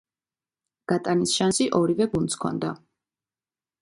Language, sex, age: Georgian, female, 30-39